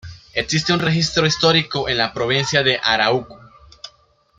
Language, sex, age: Spanish, male, under 19